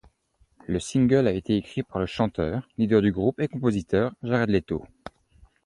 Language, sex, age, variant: French, male, 19-29, Français de métropole